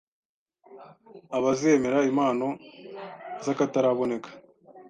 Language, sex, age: Kinyarwanda, male, 19-29